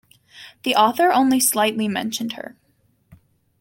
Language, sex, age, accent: English, female, under 19, United States English